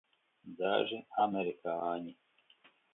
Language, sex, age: Latvian, male, 50-59